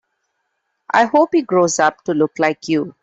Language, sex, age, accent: English, female, 30-39, India and South Asia (India, Pakistan, Sri Lanka)